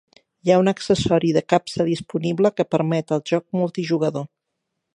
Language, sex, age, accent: Catalan, female, 50-59, central; septentrional